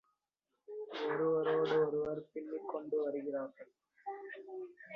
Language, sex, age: Tamil, male, 19-29